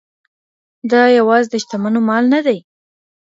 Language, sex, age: Pashto, female, under 19